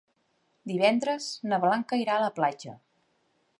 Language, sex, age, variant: Catalan, female, 40-49, Central